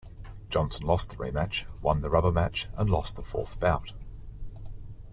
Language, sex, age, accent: English, male, 40-49, Australian English